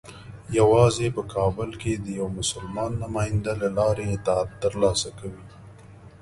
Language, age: Pashto, 30-39